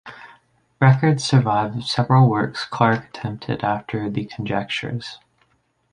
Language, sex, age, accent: English, female, 19-29, United States English